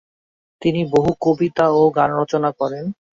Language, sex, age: Bengali, male, 19-29